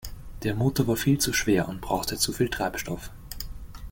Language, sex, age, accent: German, male, 19-29, Österreichisches Deutsch